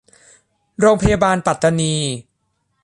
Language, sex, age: Thai, male, under 19